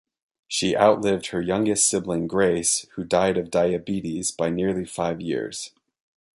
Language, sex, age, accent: English, male, 30-39, United States English